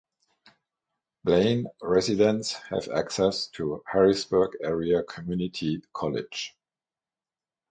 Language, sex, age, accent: English, male, 50-59, United States English; German Accent